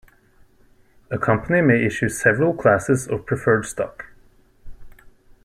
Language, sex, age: English, male, 19-29